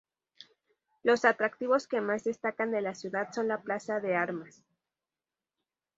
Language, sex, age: Spanish, female, 19-29